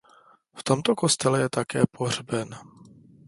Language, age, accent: Czech, 19-29, pražský